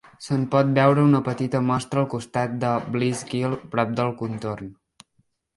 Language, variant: Catalan, Central